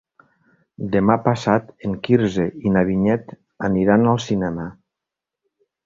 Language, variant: Catalan, Nord-Occidental